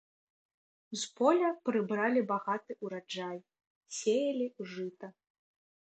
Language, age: Belarusian, 19-29